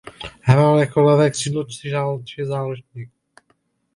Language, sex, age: Czech, male, 30-39